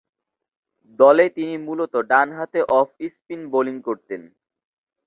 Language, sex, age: Bengali, male, 19-29